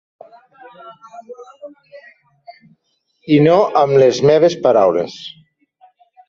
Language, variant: Catalan, Septentrional